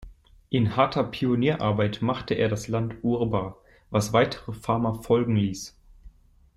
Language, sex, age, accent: German, male, 19-29, Deutschland Deutsch